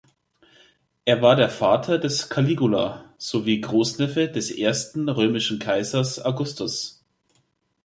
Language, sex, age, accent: German, male, 30-39, Deutschland Deutsch